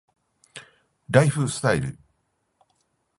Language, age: Japanese, 50-59